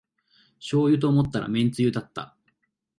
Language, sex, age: Japanese, male, 19-29